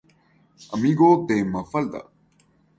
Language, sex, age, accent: Spanish, male, 19-29, Andino-Pacífico: Colombia, Perú, Ecuador, oeste de Bolivia y Venezuela andina